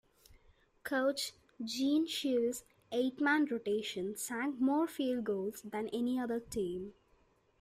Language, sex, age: English, female, under 19